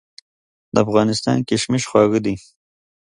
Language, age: Pashto, 30-39